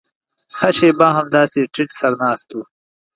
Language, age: Pashto, 19-29